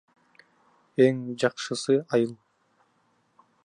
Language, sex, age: Kyrgyz, female, 19-29